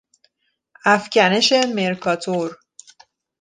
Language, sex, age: Persian, female, 30-39